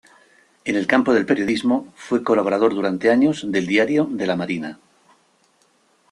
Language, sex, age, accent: Spanish, male, 60-69, España: Centro-Sur peninsular (Madrid, Toledo, Castilla-La Mancha)